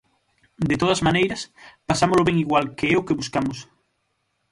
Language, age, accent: Galician, 19-29, Normativo (estándar)